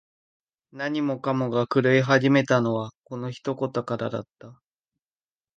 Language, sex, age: Japanese, male, 19-29